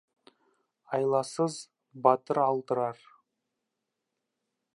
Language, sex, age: Kazakh, male, 19-29